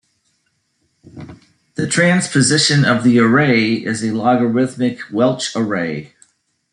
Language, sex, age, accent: English, male, 50-59, United States English